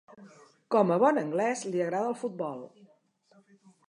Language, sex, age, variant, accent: Catalan, female, 60-69, Central, central